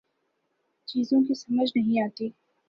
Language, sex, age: Urdu, female, 19-29